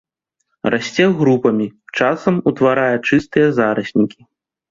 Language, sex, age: Belarusian, male, 30-39